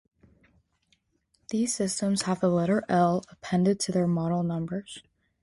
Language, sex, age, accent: English, female, under 19, United States English